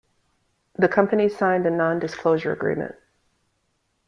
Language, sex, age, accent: English, female, 40-49, United States English